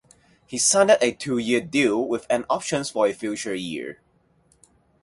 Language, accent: English, Hong Kong English